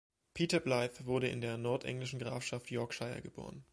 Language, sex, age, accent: German, male, 30-39, Deutschland Deutsch